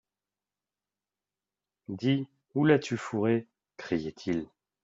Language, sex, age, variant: French, male, 19-29, Français de métropole